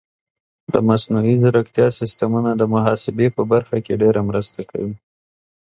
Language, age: Pashto, 30-39